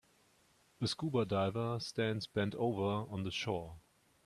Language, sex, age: English, male, 30-39